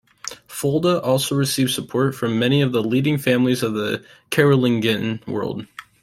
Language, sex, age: English, male, under 19